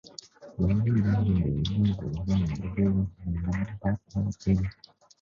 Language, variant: Vietnamese, Sài Gòn